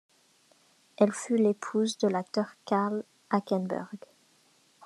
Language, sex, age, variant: French, female, under 19, Français de métropole